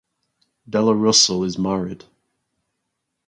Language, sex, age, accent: English, male, 19-29, England English